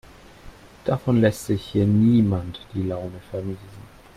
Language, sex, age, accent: German, male, 30-39, Deutschland Deutsch